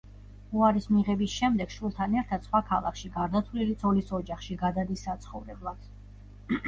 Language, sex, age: Georgian, female, 40-49